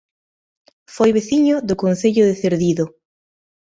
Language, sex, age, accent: Galician, female, 19-29, Normativo (estándar)